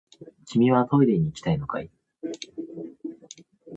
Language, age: Japanese, 19-29